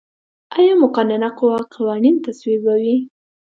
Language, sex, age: Pashto, female, under 19